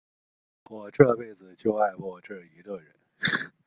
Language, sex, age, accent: Chinese, male, 19-29, 出生地：河南省